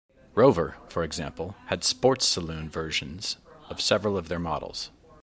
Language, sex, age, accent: English, male, 40-49, United States English